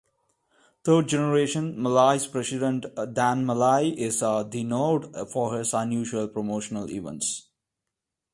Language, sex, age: English, male, 19-29